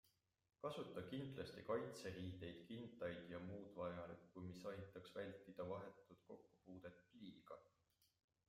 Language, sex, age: Estonian, male, 30-39